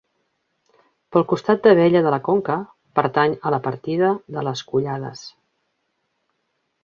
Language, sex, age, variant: Catalan, female, 40-49, Central